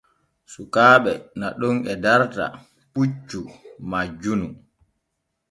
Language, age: Borgu Fulfulde, 30-39